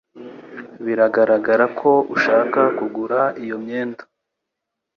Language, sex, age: Kinyarwanda, male, 19-29